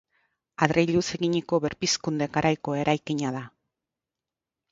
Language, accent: Basque, Mendebalekoa (Araba, Bizkaia, Gipuzkoako mendebaleko herri batzuk)